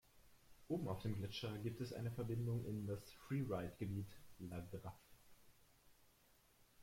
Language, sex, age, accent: German, male, 19-29, Deutschland Deutsch